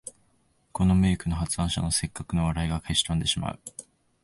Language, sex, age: Japanese, male, 19-29